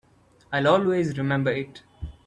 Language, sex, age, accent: English, male, 19-29, India and South Asia (India, Pakistan, Sri Lanka)